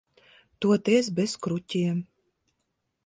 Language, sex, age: Latvian, female, 40-49